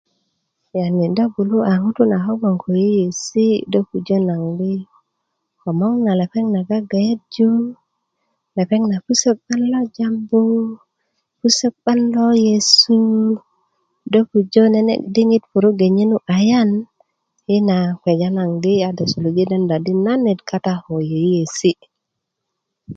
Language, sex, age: Kuku, female, 19-29